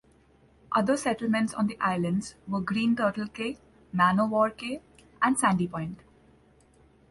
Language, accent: English, India and South Asia (India, Pakistan, Sri Lanka)